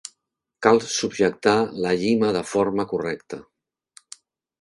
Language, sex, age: Catalan, male, 60-69